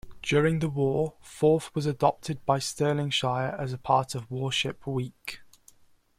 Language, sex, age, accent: English, male, under 19, England English